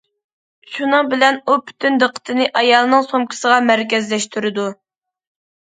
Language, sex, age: Uyghur, female, under 19